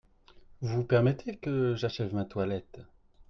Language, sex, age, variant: French, male, 30-39, Français de métropole